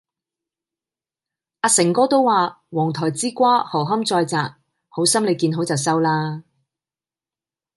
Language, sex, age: Cantonese, female, 40-49